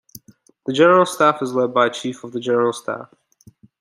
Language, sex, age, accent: English, male, 19-29, United States English